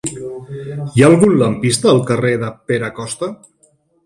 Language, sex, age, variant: Catalan, male, 50-59, Central